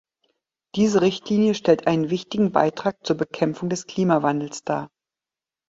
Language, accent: German, Deutschland Deutsch; Norddeutsch